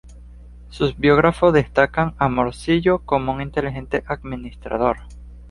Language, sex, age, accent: Spanish, male, 19-29, Caribe: Cuba, Venezuela, Puerto Rico, República Dominicana, Panamá, Colombia caribeña, México caribeño, Costa del golfo de México